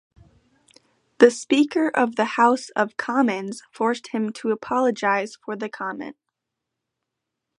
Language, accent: English, United States English